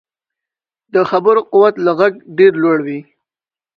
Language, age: Pashto, under 19